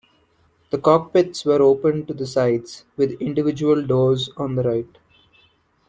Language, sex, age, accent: English, male, 19-29, India and South Asia (India, Pakistan, Sri Lanka)